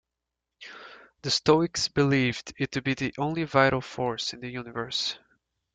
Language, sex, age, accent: English, male, 19-29, United States English